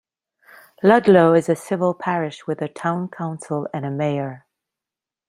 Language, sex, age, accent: English, female, 40-49, Canadian English